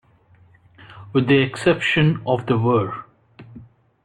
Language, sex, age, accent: English, male, 30-39, India and South Asia (India, Pakistan, Sri Lanka)